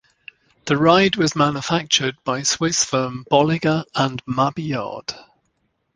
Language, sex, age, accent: English, male, 60-69, England English